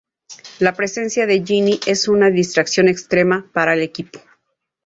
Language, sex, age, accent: Spanish, female, 40-49, México